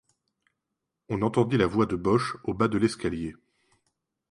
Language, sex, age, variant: French, male, 30-39, Français de métropole